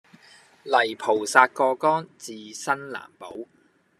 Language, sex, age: Cantonese, male, 30-39